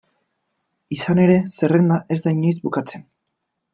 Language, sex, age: Basque, male, 19-29